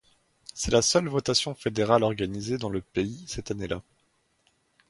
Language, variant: French, Français de métropole